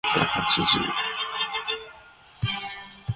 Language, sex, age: English, male, 19-29